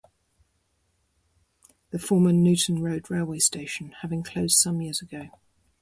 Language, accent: English, England English